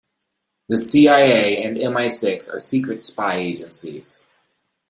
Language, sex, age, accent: English, male, 19-29, United States English